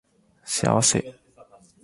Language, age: Japanese, 19-29